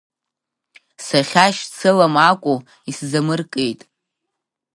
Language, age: Abkhazian, under 19